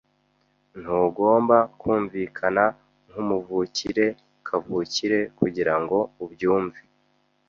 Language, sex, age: Kinyarwanda, male, 19-29